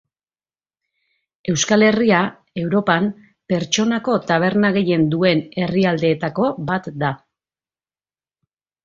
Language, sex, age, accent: Basque, female, 40-49, Mendebalekoa (Araba, Bizkaia, Gipuzkoako mendebaleko herri batzuk)